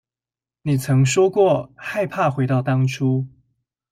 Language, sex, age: Chinese, male, 19-29